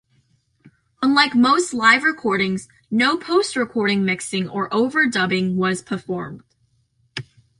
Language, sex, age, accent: English, female, under 19, United States English